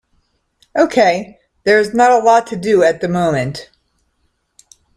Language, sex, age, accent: English, female, 50-59, United States English